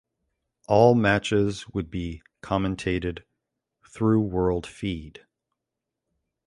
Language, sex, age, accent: English, male, 40-49, United States English